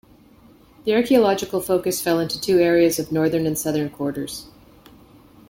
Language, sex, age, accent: English, female, 50-59, Canadian English